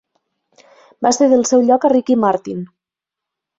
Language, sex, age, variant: Catalan, female, 19-29, Nord-Occidental